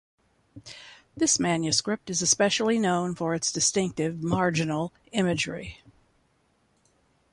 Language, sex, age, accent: English, female, 70-79, United States English